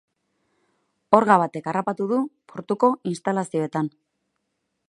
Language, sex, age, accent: Basque, female, 30-39, Erdialdekoa edo Nafarra (Gipuzkoa, Nafarroa)